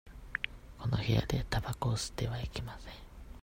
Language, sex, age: Japanese, male, 19-29